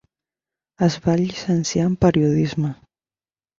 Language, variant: Catalan, Central